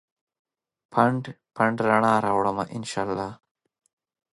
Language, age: Pashto, 19-29